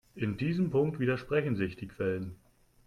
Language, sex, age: German, male, 30-39